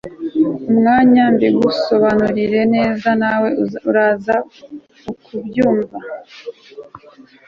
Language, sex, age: Kinyarwanda, female, 19-29